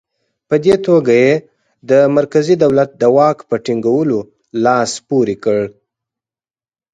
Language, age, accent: Pashto, 19-29, کندهارۍ لهجه